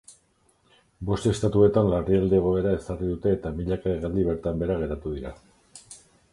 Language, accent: Basque, Erdialdekoa edo Nafarra (Gipuzkoa, Nafarroa)